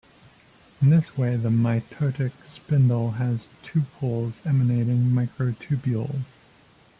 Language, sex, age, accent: English, male, 30-39, United States English